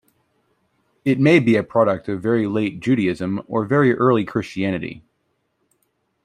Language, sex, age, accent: English, male, 30-39, United States English